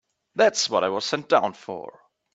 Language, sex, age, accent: English, male, 19-29, United States English